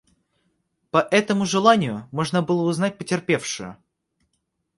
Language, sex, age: Russian, male, under 19